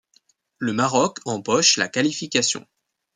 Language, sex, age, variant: French, male, 19-29, Français de métropole